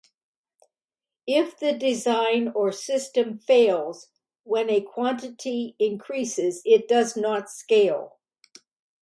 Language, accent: English, United States English